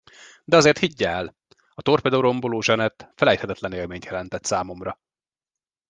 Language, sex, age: Hungarian, male, 30-39